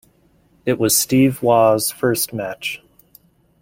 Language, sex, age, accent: English, male, 30-39, United States English